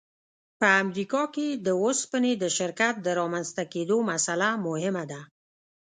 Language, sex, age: Pashto, female, 50-59